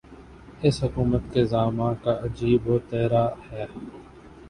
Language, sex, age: Urdu, male, 19-29